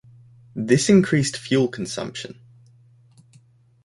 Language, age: English, 19-29